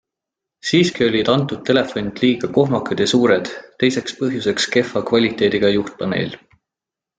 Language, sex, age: Estonian, male, 19-29